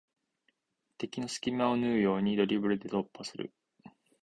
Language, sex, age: Japanese, male, 19-29